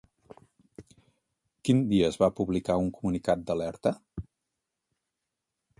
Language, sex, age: Catalan, male, 40-49